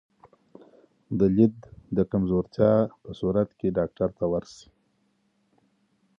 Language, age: Pashto, 40-49